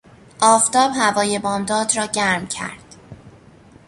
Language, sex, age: Persian, female, under 19